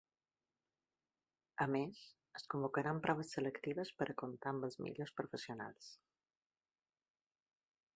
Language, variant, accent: Catalan, Balear, mallorquí